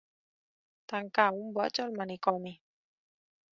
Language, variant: Catalan, Central